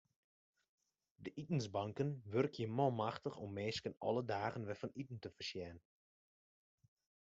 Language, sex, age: Western Frisian, male, 19-29